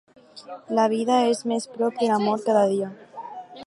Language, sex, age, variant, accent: Catalan, female, under 19, Alacantí, valencià